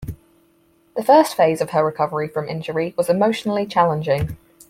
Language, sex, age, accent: English, female, 19-29, England English; New Zealand English